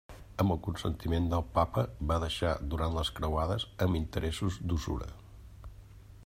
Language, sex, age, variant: Catalan, male, 50-59, Central